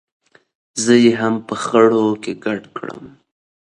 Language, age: Pashto, 19-29